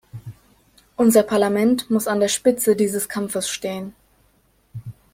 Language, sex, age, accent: German, female, 19-29, Deutschland Deutsch